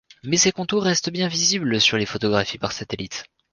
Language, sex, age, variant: French, male, 19-29, Français de métropole